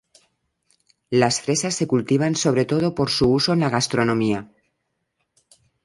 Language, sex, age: Spanish, female, 50-59